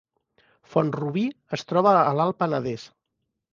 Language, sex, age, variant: Catalan, male, 50-59, Central